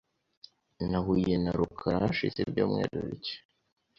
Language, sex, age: Kinyarwanda, male, under 19